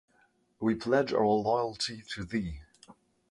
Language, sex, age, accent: German, male, 19-29, Deutschland Deutsch; Französisch Deutsch